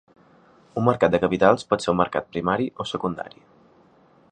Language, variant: Catalan, Central